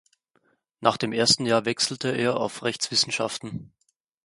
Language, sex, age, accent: German, male, 19-29, Österreichisches Deutsch